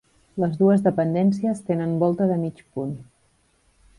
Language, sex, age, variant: Catalan, female, 30-39, Central